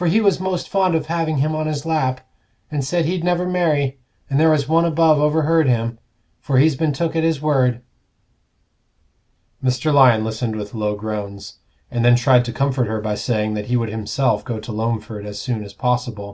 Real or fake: real